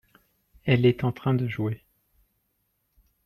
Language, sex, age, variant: French, male, 30-39, Français de métropole